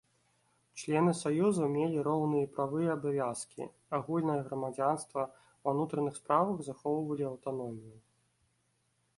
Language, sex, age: Belarusian, male, 19-29